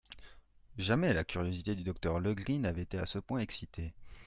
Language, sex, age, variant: French, male, 30-39, Français de métropole